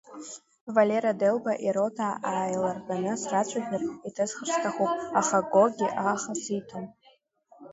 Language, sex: Abkhazian, female